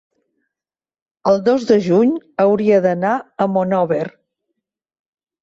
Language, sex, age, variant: Catalan, female, 60-69, Central